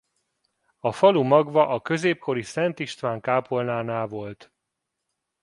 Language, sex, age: Hungarian, male, 40-49